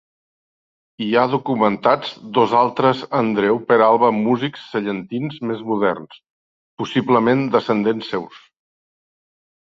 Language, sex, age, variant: Catalan, male, 60-69, Central